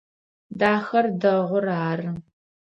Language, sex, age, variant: Adyghe, female, 19-29, Адыгабзэ (Кирил, пстэумэ зэдыряе)